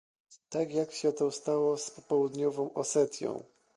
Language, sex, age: Polish, male, 30-39